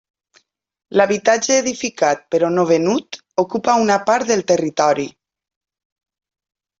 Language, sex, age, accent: Catalan, female, 50-59, valencià